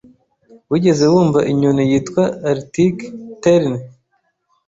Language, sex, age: Kinyarwanda, male, 30-39